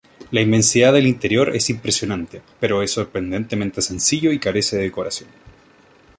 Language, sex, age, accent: Spanish, male, 19-29, Chileno: Chile, Cuyo